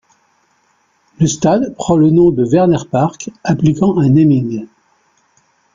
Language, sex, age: French, male, 60-69